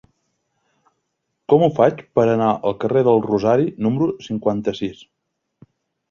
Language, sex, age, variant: Catalan, male, 30-39, Central